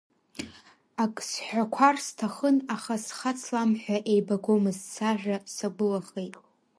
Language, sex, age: Abkhazian, female, 19-29